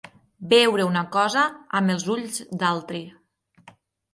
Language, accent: Catalan, Ebrenc